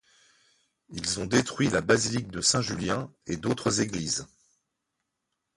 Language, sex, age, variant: French, male, 40-49, Français de métropole